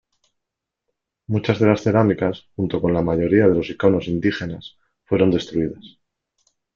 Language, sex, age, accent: Spanish, male, 40-49, España: Norte peninsular (Asturias, Castilla y León, Cantabria, País Vasco, Navarra, Aragón, La Rioja, Guadalajara, Cuenca)